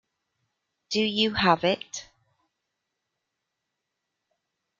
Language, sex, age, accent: English, female, 40-49, England English